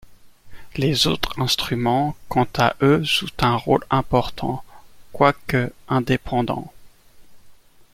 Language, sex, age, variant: French, male, 19-29, Français de métropole